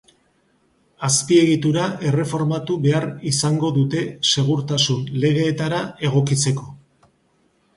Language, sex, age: Basque, male, 50-59